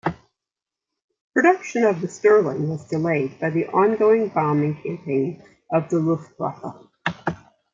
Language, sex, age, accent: English, female, 50-59, United States English